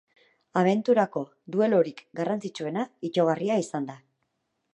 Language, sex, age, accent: Basque, female, 40-49, Erdialdekoa edo Nafarra (Gipuzkoa, Nafarroa)